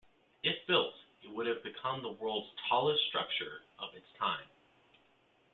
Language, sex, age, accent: English, male, 19-29, United States English